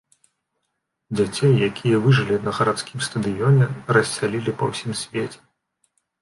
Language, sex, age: Belarusian, male, 30-39